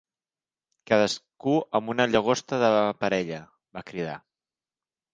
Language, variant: Catalan, Central